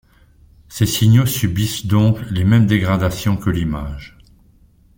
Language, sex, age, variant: French, male, 60-69, Français de métropole